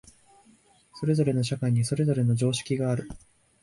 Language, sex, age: Japanese, male, 19-29